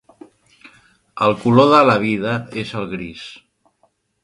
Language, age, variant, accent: Catalan, 50-59, Central, central